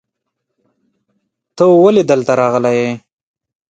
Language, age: Pashto, 19-29